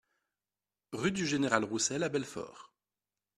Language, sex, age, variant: French, male, 30-39, Français de métropole